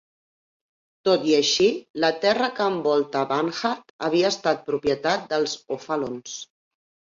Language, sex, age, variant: Catalan, female, 50-59, Central